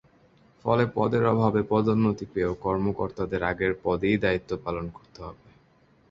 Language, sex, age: Bengali, male, 19-29